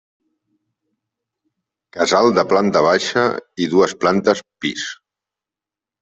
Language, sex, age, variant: Catalan, male, 30-39, Central